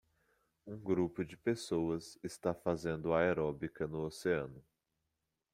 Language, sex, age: Portuguese, male, 30-39